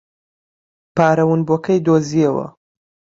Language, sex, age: Central Kurdish, male, 19-29